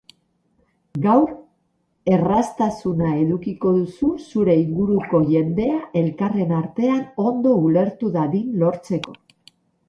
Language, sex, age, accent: Basque, female, 50-59, Mendebalekoa (Araba, Bizkaia, Gipuzkoako mendebaleko herri batzuk)